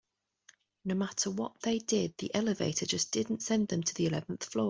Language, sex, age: English, female, 30-39